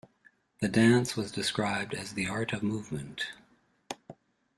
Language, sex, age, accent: English, male, 50-59, Canadian English